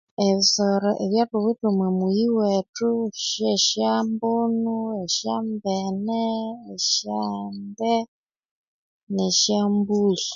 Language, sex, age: Konzo, female, 40-49